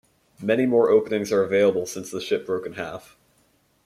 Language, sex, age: English, male, under 19